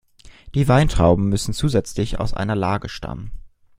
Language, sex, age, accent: German, male, 19-29, Deutschland Deutsch